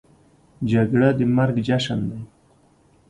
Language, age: Pashto, 30-39